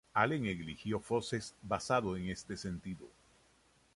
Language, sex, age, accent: Spanish, male, 60-69, Caribe: Cuba, Venezuela, Puerto Rico, República Dominicana, Panamá, Colombia caribeña, México caribeño, Costa del golfo de México